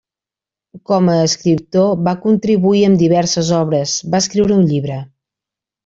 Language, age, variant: Catalan, 40-49, Central